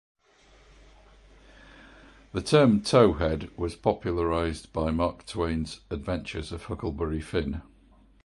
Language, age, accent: English, 60-69, England English